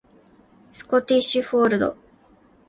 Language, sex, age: Japanese, female, 19-29